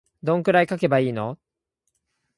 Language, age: Japanese, 19-29